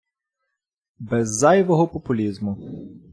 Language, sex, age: Ukrainian, male, 40-49